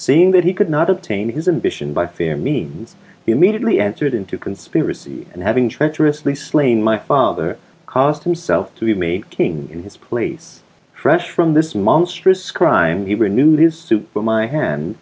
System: none